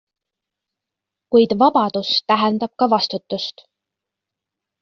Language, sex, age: Estonian, female, 19-29